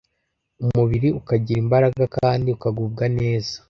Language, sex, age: Kinyarwanda, male, under 19